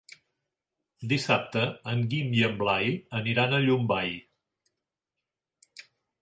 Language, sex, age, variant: Catalan, male, 60-69, Central